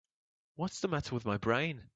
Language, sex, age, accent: English, male, 19-29, England English